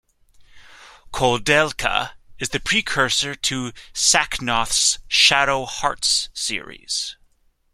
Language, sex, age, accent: English, male, 19-29, United States English